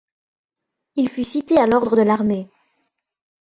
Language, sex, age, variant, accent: French, female, 19-29, Français d'Europe, Français de Belgique